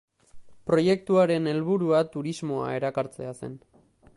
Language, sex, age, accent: Basque, male, 19-29, Mendebalekoa (Araba, Bizkaia, Gipuzkoako mendebaleko herri batzuk)